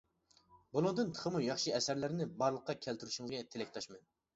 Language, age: Uyghur, 19-29